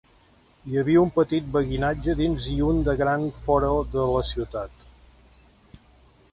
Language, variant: Catalan, Central